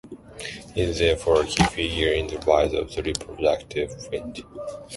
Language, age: English, under 19